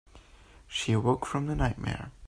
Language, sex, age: English, male, 19-29